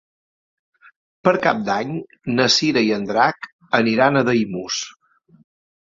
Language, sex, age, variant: Catalan, male, 40-49, Central